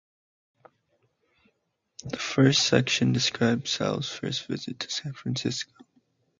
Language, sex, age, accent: English, male, under 19, United States English